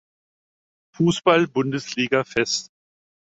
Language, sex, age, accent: German, male, 50-59, Deutschland Deutsch